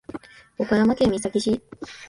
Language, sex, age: Japanese, female, 19-29